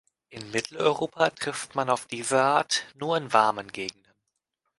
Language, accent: German, Deutschland Deutsch